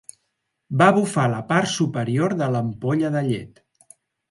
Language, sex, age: Catalan, male, 40-49